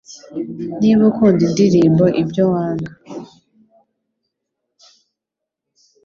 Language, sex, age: Kinyarwanda, female, 19-29